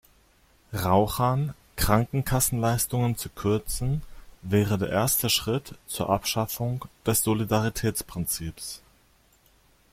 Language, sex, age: German, male, 30-39